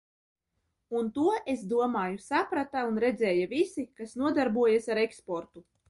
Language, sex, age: Latvian, female, 19-29